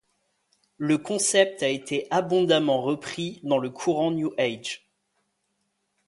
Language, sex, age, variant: French, male, 30-39, Français de métropole